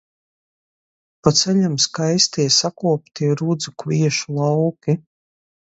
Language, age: Latvian, 40-49